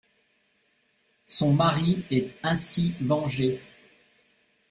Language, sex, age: French, male, 50-59